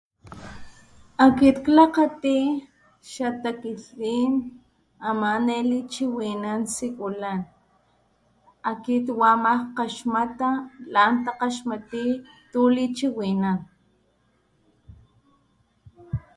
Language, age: Papantla Totonac, 30-39